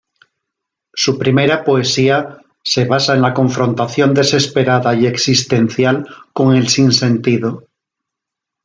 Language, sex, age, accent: Spanish, male, 40-49, España: Norte peninsular (Asturias, Castilla y León, Cantabria, País Vasco, Navarra, Aragón, La Rioja, Guadalajara, Cuenca)